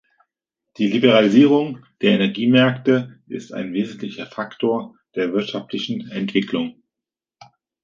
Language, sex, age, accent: German, male, 30-39, Deutschland Deutsch